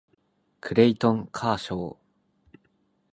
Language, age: Japanese, 19-29